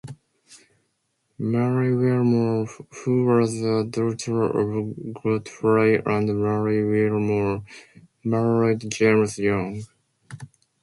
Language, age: English, 19-29